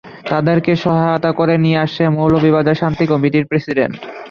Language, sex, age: Bengali, male, under 19